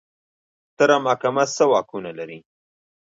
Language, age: Pashto, 19-29